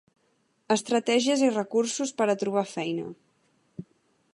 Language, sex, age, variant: Catalan, female, under 19, Central